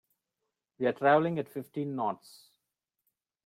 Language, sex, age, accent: English, male, 30-39, India and South Asia (India, Pakistan, Sri Lanka)